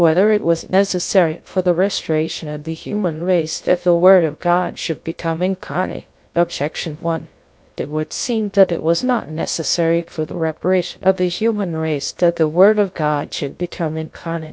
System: TTS, GlowTTS